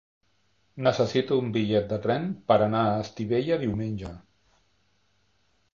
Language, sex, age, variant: Catalan, male, 60-69, Central